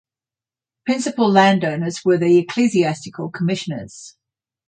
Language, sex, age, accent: English, female, 60-69, Australian English